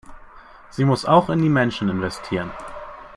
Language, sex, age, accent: German, male, under 19, Deutschland Deutsch